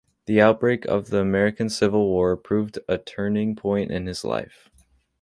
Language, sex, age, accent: English, male, under 19, United States English